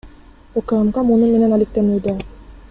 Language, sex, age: Kyrgyz, female, 19-29